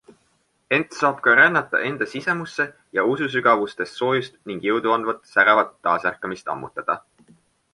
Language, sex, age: Estonian, male, 19-29